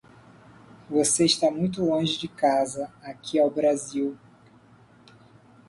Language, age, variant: Portuguese, 30-39, Portuguese (Brasil)